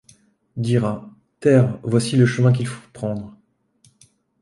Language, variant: French, Français de métropole